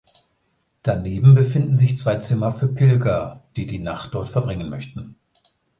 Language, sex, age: German, male, 50-59